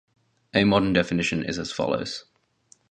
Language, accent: English, Australian English